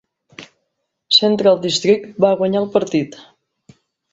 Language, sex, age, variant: Catalan, female, 40-49, Central